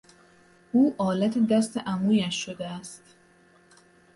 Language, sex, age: Persian, female, 19-29